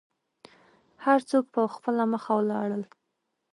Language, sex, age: Pashto, female, 19-29